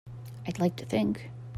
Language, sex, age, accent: English, female, 30-39, United States English